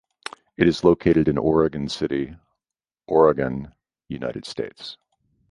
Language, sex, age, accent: English, male, 50-59, United States English